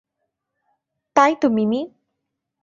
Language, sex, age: Bengali, female, 19-29